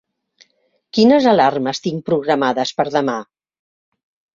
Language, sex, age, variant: Catalan, female, 60-69, Central